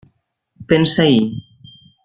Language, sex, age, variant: Catalan, female, 50-59, Central